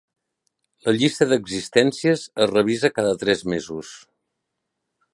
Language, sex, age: Catalan, male, 60-69